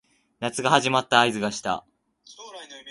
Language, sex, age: Japanese, male, 19-29